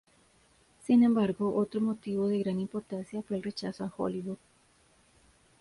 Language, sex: Spanish, female